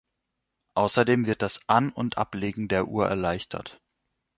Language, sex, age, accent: German, male, 19-29, Deutschland Deutsch